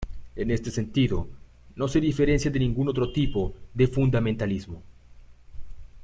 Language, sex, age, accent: Spanish, male, 19-29, México